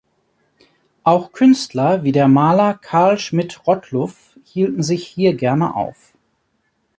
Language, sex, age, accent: German, male, 40-49, Deutschland Deutsch